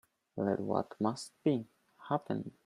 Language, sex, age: English, male, 30-39